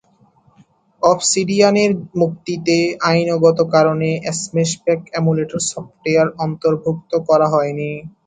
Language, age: Bengali, 19-29